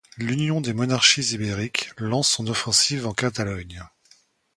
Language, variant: French, Français de métropole